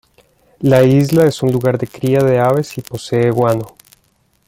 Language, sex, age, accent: Spanish, male, 30-39, Andino-Pacífico: Colombia, Perú, Ecuador, oeste de Bolivia y Venezuela andina